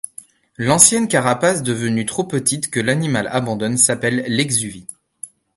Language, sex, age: French, male, 19-29